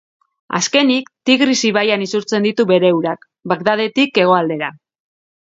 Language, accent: Basque, Mendebalekoa (Araba, Bizkaia, Gipuzkoako mendebaleko herri batzuk)